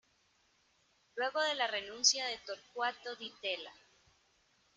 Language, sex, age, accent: Spanish, female, 30-39, Caribe: Cuba, Venezuela, Puerto Rico, República Dominicana, Panamá, Colombia caribeña, México caribeño, Costa del golfo de México